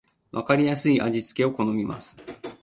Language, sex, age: Japanese, male, 40-49